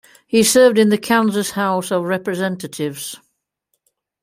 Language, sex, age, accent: English, female, 60-69, England English